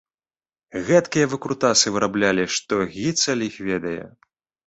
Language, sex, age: Belarusian, male, 19-29